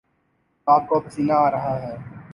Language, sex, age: Urdu, male, 19-29